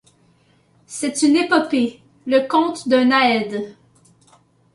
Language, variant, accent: French, Français d'Amérique du Nord, Français du Canada